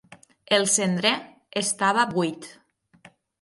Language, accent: Catalan, Ebrenc